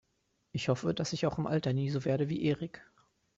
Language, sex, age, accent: German, male, 19-29, Deutschland Deutsch